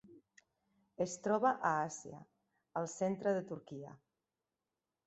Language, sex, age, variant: Catalan, female, 40-49, Central